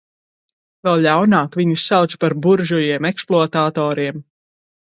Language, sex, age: Latvian, female, 30-39